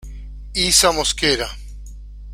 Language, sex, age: Spanish, male, 50-59